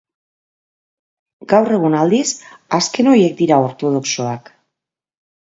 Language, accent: Basque, Mendebalekoa (Araba, Bizkaia, Gipuzkoako mendebaleko herri batzuk)